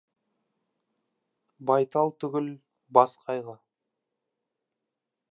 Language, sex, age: Kazakh, male, 19-29